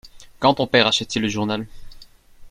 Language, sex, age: French, male, under 19